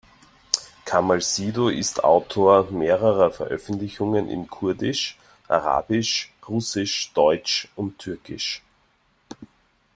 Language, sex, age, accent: German, male, 40-49, Österreichisches Deutsch